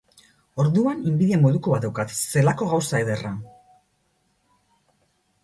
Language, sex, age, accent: Basque, female, 40-49, Erdialdekoa edo Nafarra (Gipuzkoa, Nafarroa)